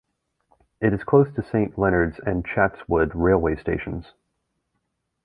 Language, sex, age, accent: English, male, 30-39, United States English